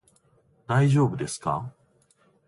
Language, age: Japanese, 19-29